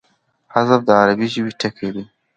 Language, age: Pashto, under 19